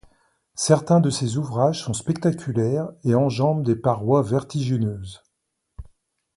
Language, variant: French, Français de métropole